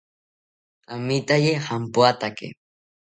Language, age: South Ucayali Ashéninka, under 19